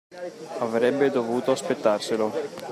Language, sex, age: Italian, male, 30-39